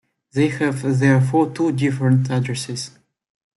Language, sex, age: English, male, 19-29